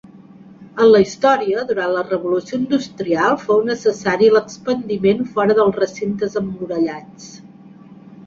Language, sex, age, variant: Catalan, female, 30-39, Central